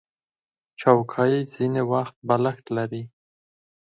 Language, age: Pashto, 30-39